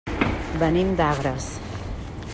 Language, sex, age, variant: Catalan, female, 50-59, Central